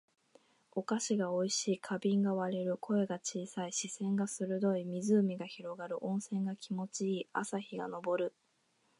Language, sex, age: Japanese, female, 19-29